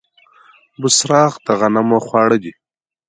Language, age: Pashto, 19-29